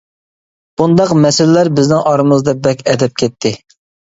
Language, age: Uyghur, 19-29